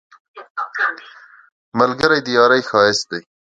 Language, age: Pashto, 19-29